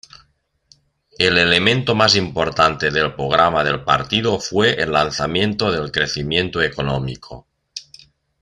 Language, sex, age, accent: Spanish, male, 50-59, España: Norte peninsular (Asturias, Castilla y León, Cantabria, País Vasco, Navarra, Aragón, La Rioja, Guadalajara, Cuenca)